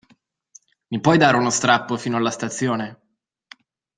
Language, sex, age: Italian, male, 30-39